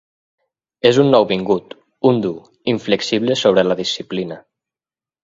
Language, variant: Catalan, Nord-Occidental